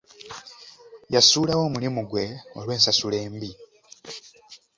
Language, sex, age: Ganda, male, 19-29